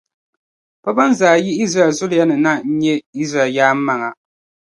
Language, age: Dagbani, 19-29